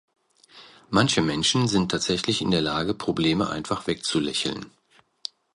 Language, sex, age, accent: German, male, 60-69, Deutschland Deutsch